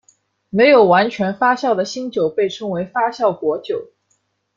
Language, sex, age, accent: Chinese, female, 19-29, 出生地：上海市